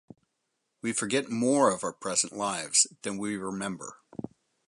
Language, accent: English, United States English